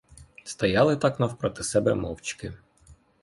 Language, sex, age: Ukrainian, male, 19-29